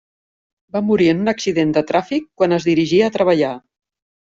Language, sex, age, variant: Catalan, female, 50-59, Central